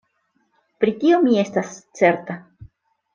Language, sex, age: Esperanto, female, 40-49